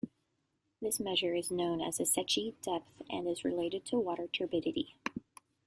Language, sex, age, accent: English, female, 30-39, United States English